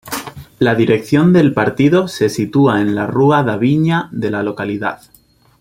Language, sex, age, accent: Spanish, male, 19-29, España: Centro-Sur peninsular (Madrid, Toledo, Castilla-La Mancha)